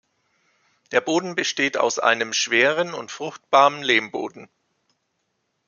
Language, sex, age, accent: German, male, 40-49, Deutschland Deutsch